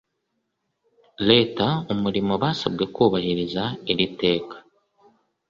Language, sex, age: Kinyarwanda, male, 19-29